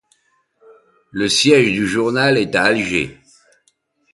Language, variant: French, Français de métropole